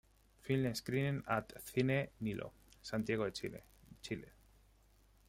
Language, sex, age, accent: Spanish, male, 30-39, España: Centro-Sur peninsular (Madrid, Toledo, Castilla-La Mancha)